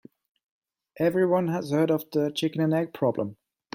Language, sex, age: English, male, 30-39